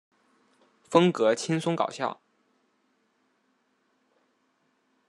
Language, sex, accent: Chinese, male, 出生地：湖北省